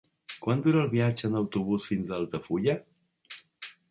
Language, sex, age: Catalan, male, 50-59